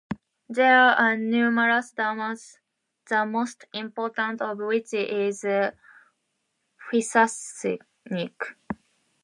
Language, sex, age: English, female, 19-29